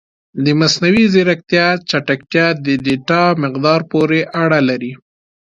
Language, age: Pashto, 19-29